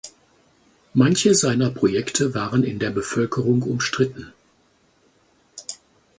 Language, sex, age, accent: German, male, 50-59, Deutschland Deutsch